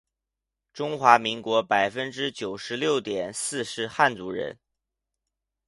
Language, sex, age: Chinese, male, 19-29